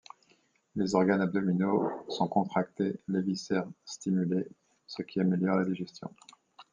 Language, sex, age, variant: French, male, 50-59, Français de métropole